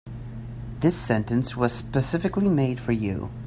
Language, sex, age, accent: English, male, 40-49, United States English